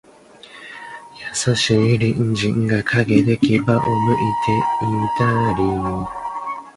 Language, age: Chinese, 19-29